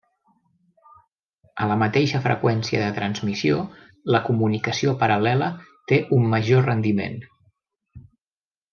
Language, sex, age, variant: Catalan, male, 30-39, Central